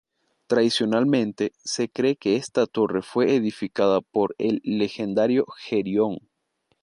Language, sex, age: Spanish, male, 19-29